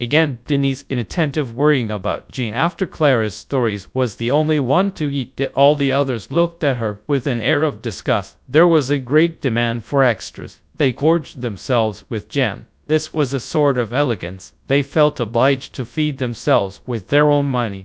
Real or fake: fake